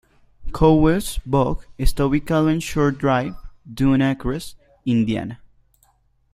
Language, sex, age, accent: Spanish, male, under 19, Andino-Pacífico: Colombia, Perú, Ecuador, oeste de Bolivia y Venezuela andina